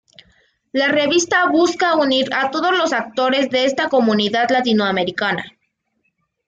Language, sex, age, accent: Spanish, female, under 19, México